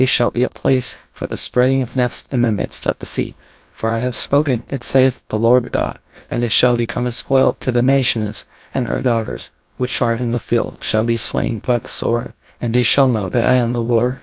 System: TTS, GlowTTS